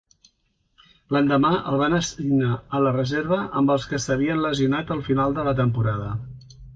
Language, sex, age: Catalan, male, 60-69